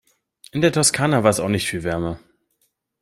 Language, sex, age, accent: German, male, 19-29, Deutschland Deutsch